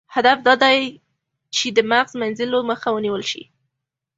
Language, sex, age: Pashto, female, under 19